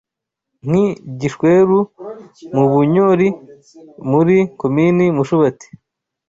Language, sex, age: Kinyarwanda, male, 19-29